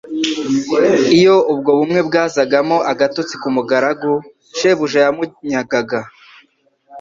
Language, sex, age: Kinyarwanda, male, 19-29